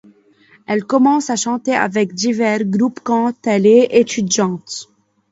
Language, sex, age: French, female, under 19